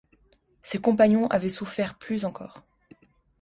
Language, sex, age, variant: French, female, 19-29, Français de métropole